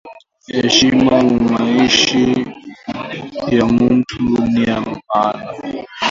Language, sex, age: Swahili, male, under 19